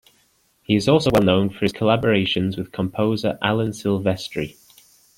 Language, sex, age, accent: English, male, 19-29, England English